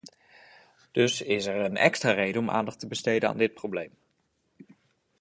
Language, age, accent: Dutch, 19-29, Nederlands Nederlands